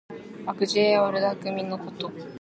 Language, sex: Japanese, female